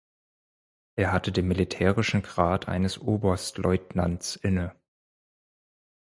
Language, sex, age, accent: German, male, 30-39, Deutschland Deutsch